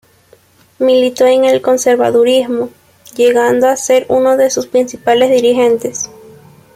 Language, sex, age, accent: Spanish, female, 19-29, Andino-Pacífico: Colombia, Perú, Ecuador, oeste de Bolivia y Venezuela andina